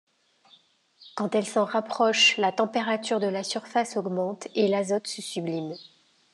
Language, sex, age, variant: French, female, 50-59, Français de métropole